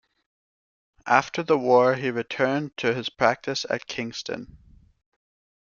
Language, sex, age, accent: English, male, under 19, Canadian English